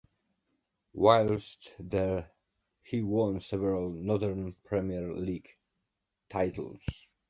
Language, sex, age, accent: English, male, 30-39, England English